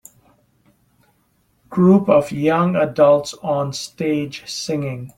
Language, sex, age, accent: English, male, 40-49, Canadian English